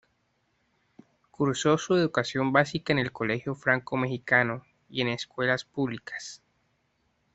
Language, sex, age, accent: Spanish, male, 19-29, Caribe: Cuba, Venezuela, Puerto Rico, República Dominicana, Panamá, Colombia caribeña, México caribeño, Costa del golfo de México